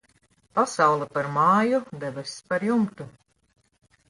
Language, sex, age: Latvian, female, 50-59